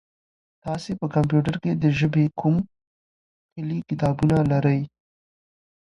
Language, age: Pashto, under 19